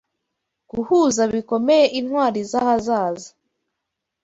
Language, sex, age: Kinyarwanda, female, 19-29